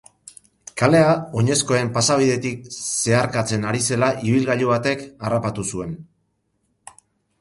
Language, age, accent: Basque, 40-49, Erdialdekoa edo Nafarra (Gipuzkoa, Nafarroa)